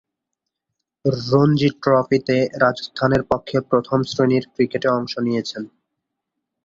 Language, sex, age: Bengali, male, 19-29